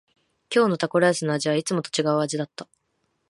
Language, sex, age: Japanese, female, 19-29